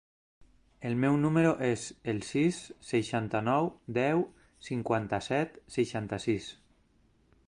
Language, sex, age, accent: Catalan, male, 40-49, valencià